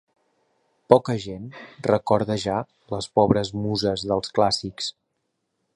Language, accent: Catalan, central; septentrional